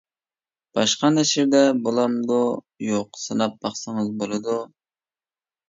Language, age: Uyghur, 30-39